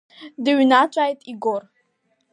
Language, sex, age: Abkhazian, female, under 19